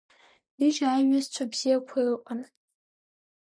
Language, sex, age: Abkhazian, female, under 19